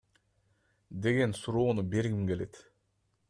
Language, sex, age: Kyrgyz, male, 19-29